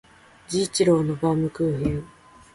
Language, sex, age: Japanese, female, 19-29